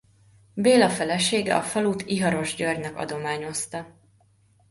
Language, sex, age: Hungarian, female, 19-29